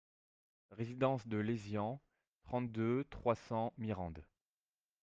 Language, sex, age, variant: French, male, 30-39, Français de métropole